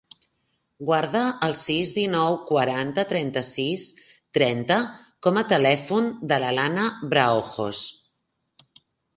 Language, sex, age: Catalan, female, 50-59